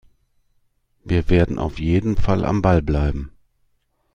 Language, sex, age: German, male, 50-59